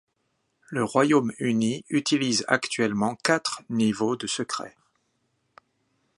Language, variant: French, Français de métropole